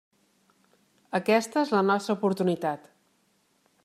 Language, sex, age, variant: Catalan, female, 40-49, Central